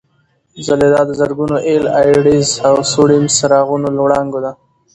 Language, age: Pashto, under 19